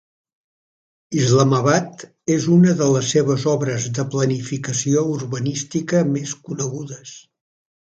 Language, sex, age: Catalan, male, 70-79